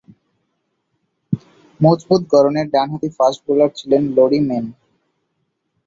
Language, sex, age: Bengali, male, 19-29